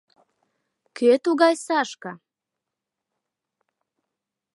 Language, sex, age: Mari, female, 19-29